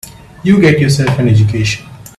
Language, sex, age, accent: English, male, 19-29, India and South Asia (India, Pakistan, Sri Lanka)